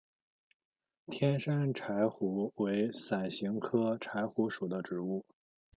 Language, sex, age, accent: Chinese, male, 19-29, 出生地：河南省